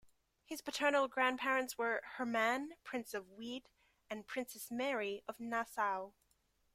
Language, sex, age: English, female, 19-29